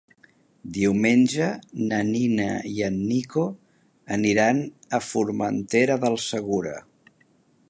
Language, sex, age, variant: Catalan, male, 50-59, Central